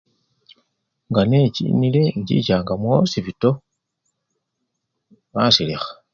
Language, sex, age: Luyia, male, 60-69